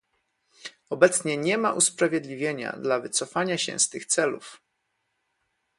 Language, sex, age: Polish, male, 30-39